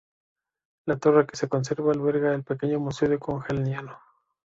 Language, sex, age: Spanish, male, 19-29